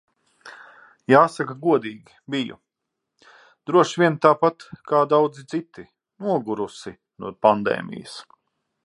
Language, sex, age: Latvian, male, 30-39